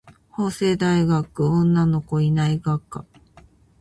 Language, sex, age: Japanese, female, 50-59